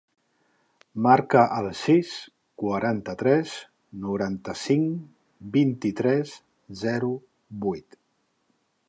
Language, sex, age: Catalan, male, 40-49